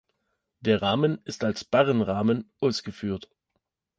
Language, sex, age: German, male, 30-39